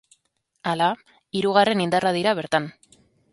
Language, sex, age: Basque, female, 30-39